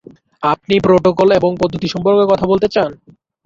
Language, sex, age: Bengali, male, under 19